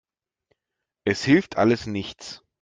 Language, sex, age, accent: German, male, 40-49, Deutschland Deutsch